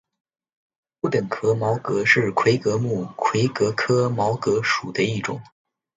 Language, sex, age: Chinese, male, under 19